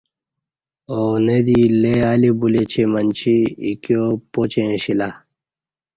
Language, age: Kati, 19-29